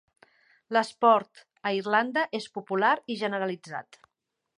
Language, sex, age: Catalan, female, 50-59